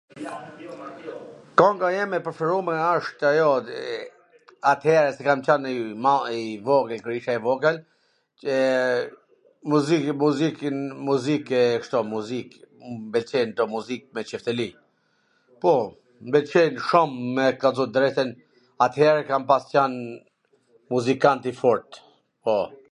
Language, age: Gheg Albanian, 40-49